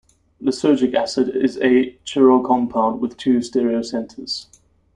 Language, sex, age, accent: English, male, 30-39, Southern African (South Africa, Zimbabwe, Namibia)